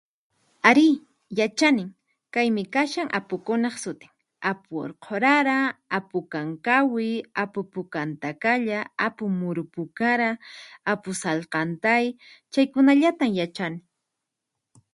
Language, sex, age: Puno Quechua, female, 19-29